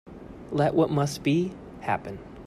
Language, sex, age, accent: English, male, 19-29, United States English